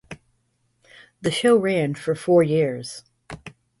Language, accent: English, United States English